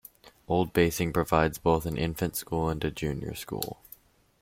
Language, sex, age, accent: English, male, under 19, United States English